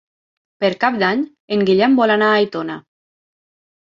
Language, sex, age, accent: Catalan, female, 19-29, Lleidatà